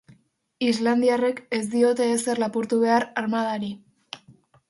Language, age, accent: Basque, under 19, Mendebalekoa (Araba, Bizkaia, Gipuzkoako mendebaleko herri batzuk)